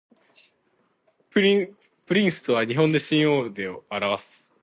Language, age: Japanese, 19-29